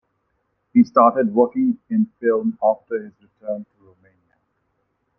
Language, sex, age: English, male, 40-49